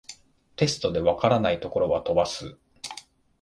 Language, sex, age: Japanese, male, 50-59